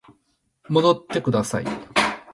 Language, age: Japanese, 50-59